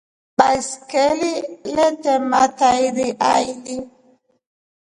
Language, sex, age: Rombo, female, 40-49